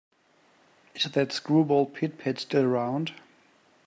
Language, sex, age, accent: English, male, 30-39, Australian English